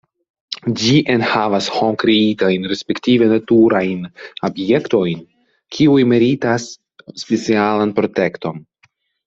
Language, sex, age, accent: Esperanto, male, under 19, Internacia